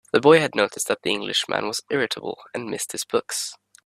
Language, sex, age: English, male, under 19